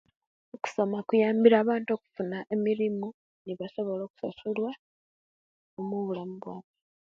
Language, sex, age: Kenyi, female, 19-29